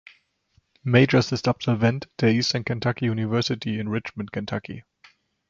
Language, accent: German, Deutschland Deutsch